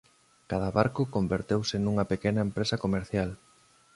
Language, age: Galician, 30-39